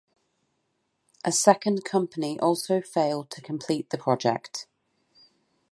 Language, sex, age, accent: English, female, 30-39, England English